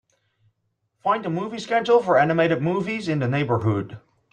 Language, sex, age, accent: English, male, 19-29, United States English